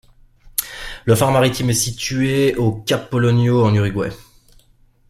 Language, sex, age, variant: French, male, 30-39, Français de métropole